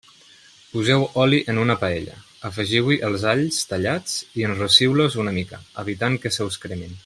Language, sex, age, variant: Catalan, male, 30-39, Central